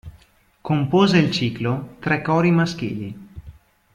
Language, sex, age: Italian, male, 19-29